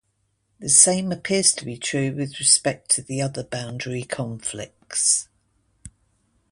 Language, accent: English, England English